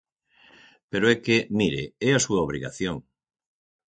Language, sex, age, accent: Galician, male, 60-69, Atlántico (seseo e gheada)